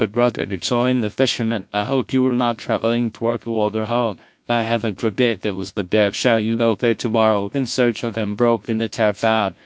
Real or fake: fake